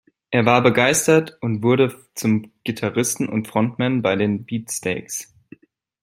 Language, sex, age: German, male, 19-29